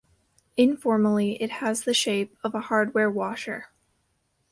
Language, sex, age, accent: English, female, under 19, United States English